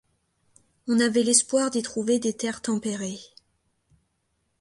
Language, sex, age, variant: French, female, 19-29, Français de métropole